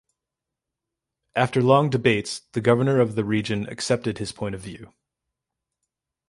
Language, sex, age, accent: English, male, 30-39, United States English